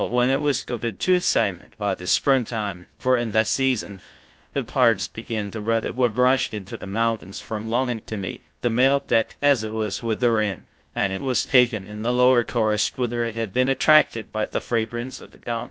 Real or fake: fake